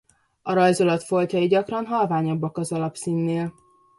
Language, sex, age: Hungarian, female, 19-29